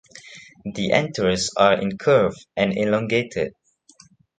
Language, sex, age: English, male, 19-29